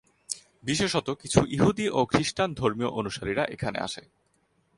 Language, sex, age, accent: Bengali, male, 19-29, প্রমিত